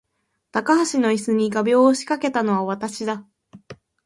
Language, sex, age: Japanese, female, 19-29